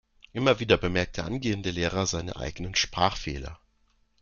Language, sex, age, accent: German, male, 19-29, Deutschland Deutsch